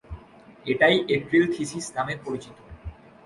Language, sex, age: Bengali, male, 19-29